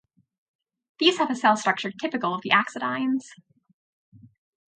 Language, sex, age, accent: English, female, 19-29, United States English